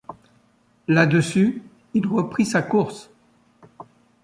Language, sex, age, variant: French, male, 60-69, Français de métropole